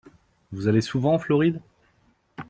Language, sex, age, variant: French, male, 30-39, Français de métropole